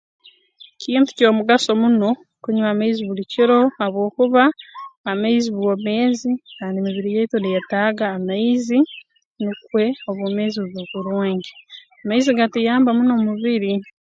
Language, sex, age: Tooro, female, 19-29